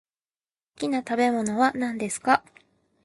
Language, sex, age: Japanese, female, 19-29